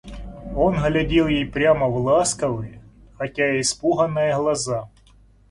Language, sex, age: Russian, male, 40-49